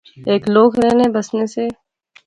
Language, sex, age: Pahari-Potwari, female, 19-29